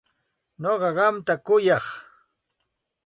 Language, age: Santa Ana de Tusi Pasco Quechua, 40-49